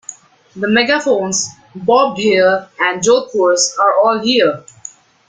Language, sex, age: English, male, under 19